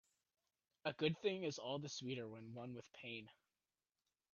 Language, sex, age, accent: English, male, under 19, United States English